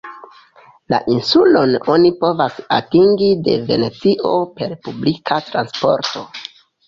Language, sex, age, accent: Esperanto, male, 19-29, Internacia